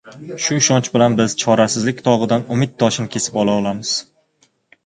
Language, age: Uzbek, 19-29